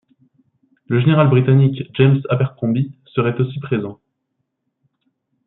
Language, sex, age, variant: French, male, 19-29, Français de métropole